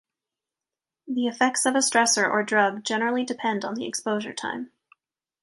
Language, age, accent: English, 19-29, United States English